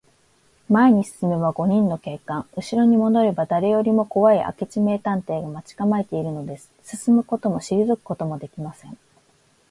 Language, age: Japanese, 30-39